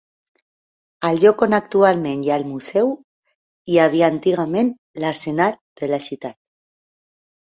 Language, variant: Catalan, Central